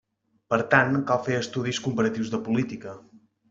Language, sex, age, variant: Catalan, male, 30-39, Central